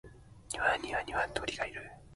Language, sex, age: Japanese, male, 19-29